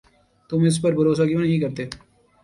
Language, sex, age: Urdu, male, 19-29